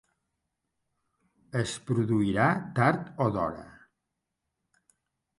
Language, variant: Catalan, Central